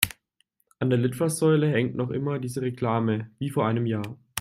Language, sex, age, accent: German, male, 19-29, Deutschland Deutsch